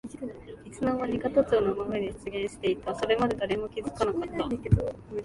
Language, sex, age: Japanese, female, 19-29